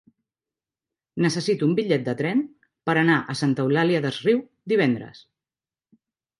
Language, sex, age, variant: Catalan, female, 40-49, Central